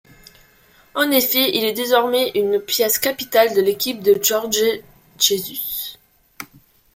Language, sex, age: French, female, 19-29